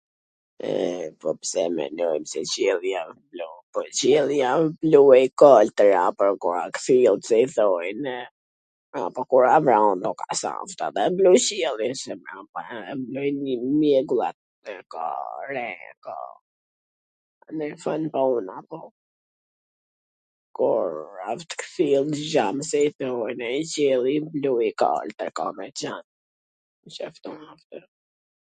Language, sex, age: Gheg Albanian, female, 50-59